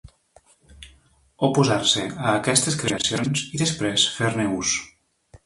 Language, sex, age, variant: Catalan, male, 40-49, Nord-Occidental